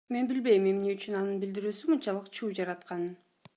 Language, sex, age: Kyrgyz, female, 30-39